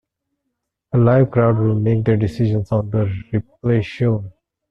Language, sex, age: English, male, 19-29